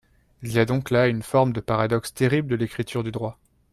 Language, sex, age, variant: French, male, 19-29, Français de métropole